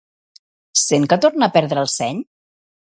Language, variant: Catalan, Central